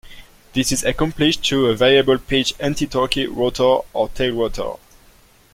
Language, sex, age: English, male, 19-29